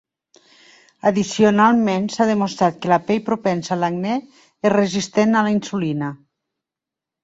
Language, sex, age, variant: Catalan, female, 50-59, Nord-Occidental